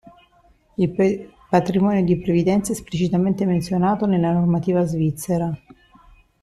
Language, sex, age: Italian, female, 50-59